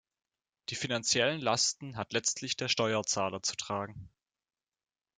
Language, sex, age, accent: German, male, under 19, Deutschland Deutsch